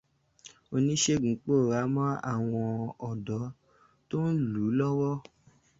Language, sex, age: Yoruba, male, 19-29